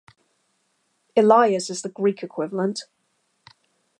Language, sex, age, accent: English, female, 19-29, England English